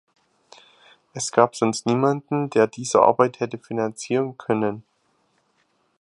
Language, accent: German, Deutschland Deutsch